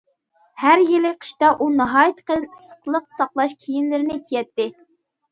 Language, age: Uyghur, under 19